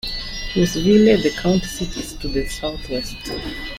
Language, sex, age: English, female, 40-49